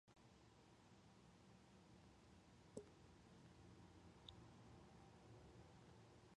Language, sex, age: English, female, 19-29